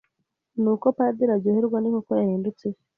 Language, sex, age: Kinyarwanda, female, 30-39